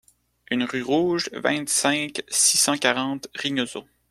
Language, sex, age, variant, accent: French, male, 19-29, Français d'Amérique du Nord, Français du Canada